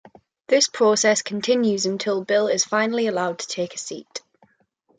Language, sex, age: English, female, 19-29